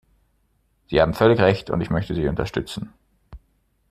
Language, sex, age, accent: German, male, 30-39, Deutschland Deutsch